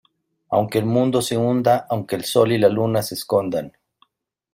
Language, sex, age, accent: Spanish, male, 50-59, México